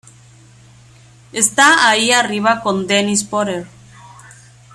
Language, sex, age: Spanish, female, 30-39